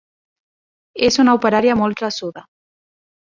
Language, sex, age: Catalan, female, 19-29